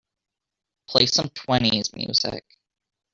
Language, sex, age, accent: English, male, 19-29, United States English